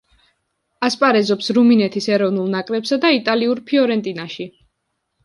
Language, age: Georgian, 19-29